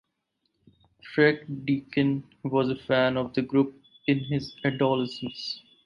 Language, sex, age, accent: English, male, 19-29, India and South Asia (India, Pakistan, Sri Lanka)